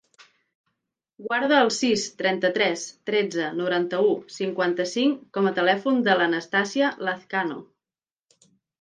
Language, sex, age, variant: Catalan, female, 30-39, Central